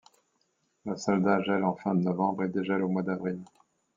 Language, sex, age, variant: French, male, 50-59, Français de métropole